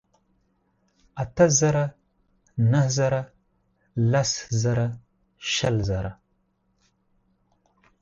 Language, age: Pashto, 30-39